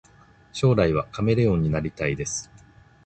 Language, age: Japanese, 40-49